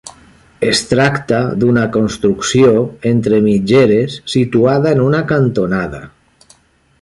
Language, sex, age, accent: Catalan, male, 50-59, valencià